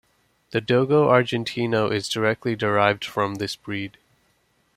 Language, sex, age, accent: English, male, 19-29, United States English